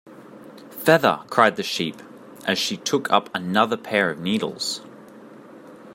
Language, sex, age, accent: English, male, 19-29, Australian English